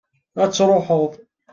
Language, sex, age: Kabyle, male, 19-29